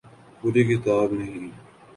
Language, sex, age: Urdu, male, 19-29